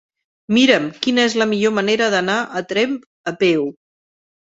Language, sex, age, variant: Catalan, female, 50-59, Central